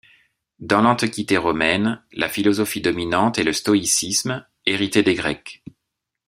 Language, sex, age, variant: French, male, 50-59, Français de métropole